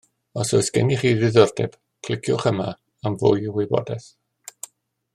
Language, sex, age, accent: Welsh, male, 60-69, Y Deyrnas Unedig Cymraeg